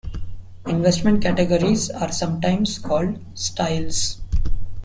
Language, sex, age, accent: English, male, 19-29, India and South Asia (India, Pakistan, Sri Lanka)